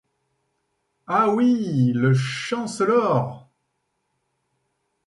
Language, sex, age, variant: French, male, 30-39, Français de métropole